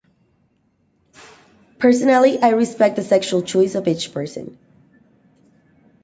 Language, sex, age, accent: English, female, 30-39, United States English